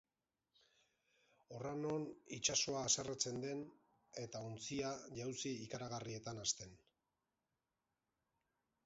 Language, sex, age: Basque, male, 50-59